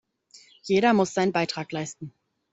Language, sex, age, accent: German, female, 19-29, Deutschland Deutsch